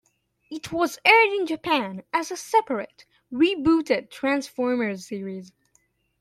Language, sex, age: English, male, under 19